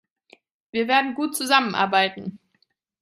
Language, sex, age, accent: German, female, 30-39, Deutschland Deutsch